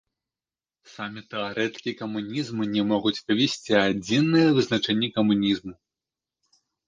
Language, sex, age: Belarusian, male, 19-29